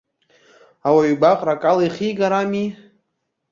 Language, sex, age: Abkhazian, male, under 19